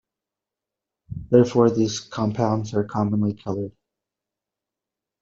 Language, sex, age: English, male, 30-39